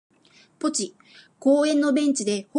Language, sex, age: Japanese, female, 50-59